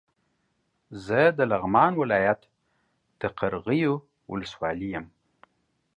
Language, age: Pashto, 50-59